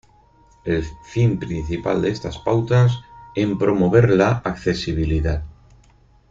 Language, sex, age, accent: Spanish, male, 50-59, España: Norte peninsular (Asturias, Castilla y León, Cantabria, País Vasco, Navarra, Aragón, La Rioja, Guadalajara, Cuenca)